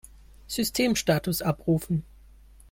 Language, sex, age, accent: German, male, 19-29, Deutschland Deutsch